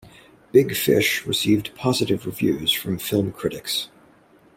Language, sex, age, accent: English, male, 30-39, United States English